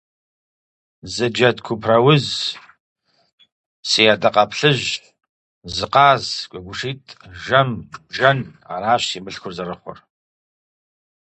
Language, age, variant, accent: Kabardian, 40-49, Адыгэбзэ (Къэбэрдей, Кирил, псоми зэдай), Джылэхъстэней (Gilahsteney)